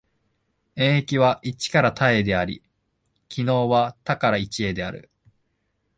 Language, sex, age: Japanese, male, 19-29